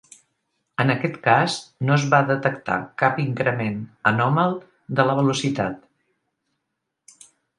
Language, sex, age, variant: Catalan, female, 60-69, Central